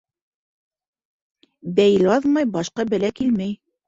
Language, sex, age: Bashkir, female, 60-69